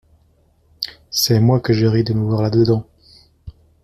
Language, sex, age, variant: French, male, 30-39, Français de métropole